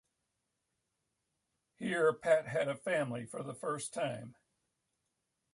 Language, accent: English, United States English